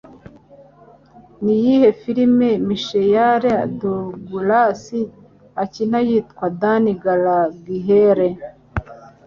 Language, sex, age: Kinyarwanda, male, 19-29